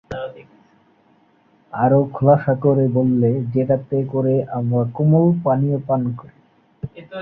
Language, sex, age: Bengali, male, 19-29